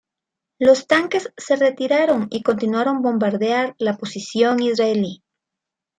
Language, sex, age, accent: Spanish, female, 30-39, Andino-Pacífico: Colombia, Perú, Ecuador, oeste de Bolivia y Venezuela andina